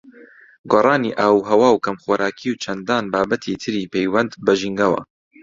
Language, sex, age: Central Kurdish, male, 19-29